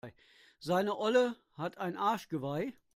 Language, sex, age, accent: German, male, 50-59, Deutschland Deutsch